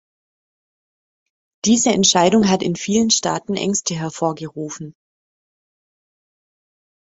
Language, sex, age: German, female, 30-39